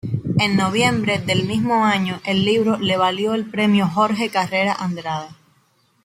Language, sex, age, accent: Spanish, female, 19-29, Caribe: Cuba, Venezuela, Puerto Rico, República Dominicana, Panamá, Colombia caribeña, México caribeño, Costa del golfo de México